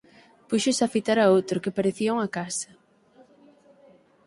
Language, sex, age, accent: Galician, female, 19-29, Atlántico (seseo e gheada); Normativo (estándar)